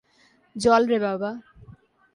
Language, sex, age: Bengali, female, 19-29